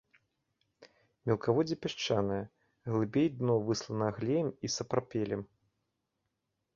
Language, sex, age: Belarusian, male, 30-39